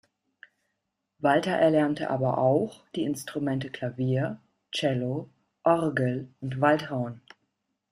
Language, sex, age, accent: German, female, 40-49, Deutschland Deutsch